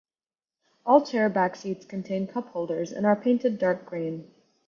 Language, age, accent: English, under 19, United States English